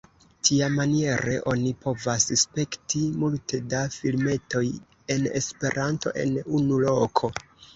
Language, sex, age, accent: Esperanto, female, 19-29, Internacia